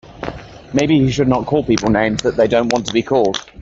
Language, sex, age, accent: English, male, 30-39, New Zealand English